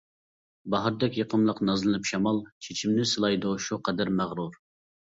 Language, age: Uyghur, 19-29